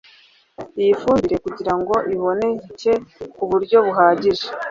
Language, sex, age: Kinyarwanda, female, 30-39